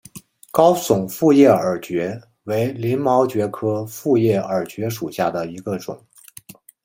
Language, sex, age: Chinese, male, 30-39